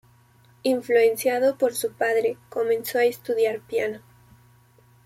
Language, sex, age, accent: Spanish, female, 19-29, México